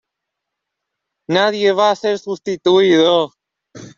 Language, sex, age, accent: Spanish, male, 19-29, Rioplatense: Argentina, Uruguay, este de Bolivia, Paraguay